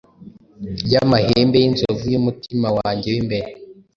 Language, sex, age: Kinyarwanda, male, 19-29